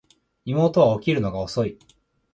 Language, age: Japanese, 19-29